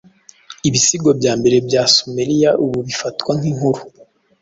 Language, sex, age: Kinyarwanda, male, 19-29